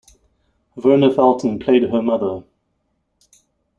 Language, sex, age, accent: English, male, 30-39, Southern African (South Africa, Zimbabwe, Namibia)